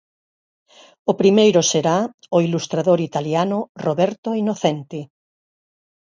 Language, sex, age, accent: Galician, female, 60-69, Normativo (estándar)